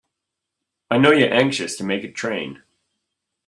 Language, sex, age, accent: English, male, 40-49, United States English